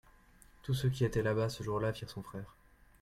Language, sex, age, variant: French, male, 30-39, Français de métropole